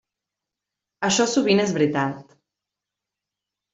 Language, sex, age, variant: Catalan, female, 30-39, Central